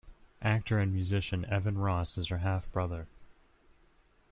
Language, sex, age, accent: English, male, under 19, United States English